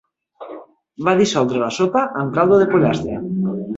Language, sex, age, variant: Catalan, female, 40-49, Nord-Occidental